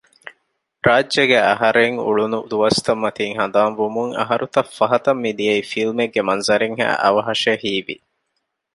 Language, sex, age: Divehi, male, 19-29